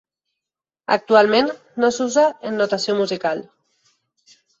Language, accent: Catalan, valencià